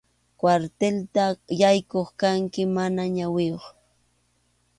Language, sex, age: Arequipa-La Unión Quechua, female, 30-39